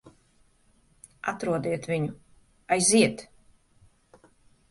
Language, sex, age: Latvian, female, 30-39